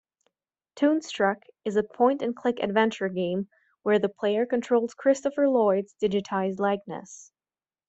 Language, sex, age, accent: English, female, 19-29, United States English